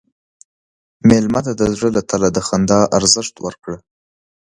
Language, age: Pashto, 19-29